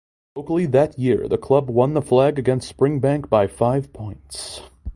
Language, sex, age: English, male, 19-29